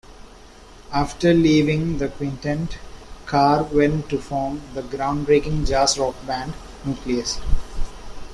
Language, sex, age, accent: English, male, 19-29, India and South Asia (India, Pakistan, Sri Lanka)